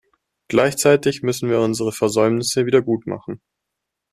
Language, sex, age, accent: German, male, 19-29, Deutschland Deutsch